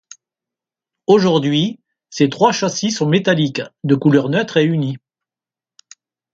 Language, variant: French, Français de métropole